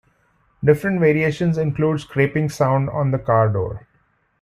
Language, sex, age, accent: English, male, 30-39, India and South Asia (India, Pakistan, Sri Lanka)